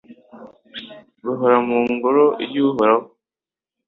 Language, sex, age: Kinyarwanda, male, under 19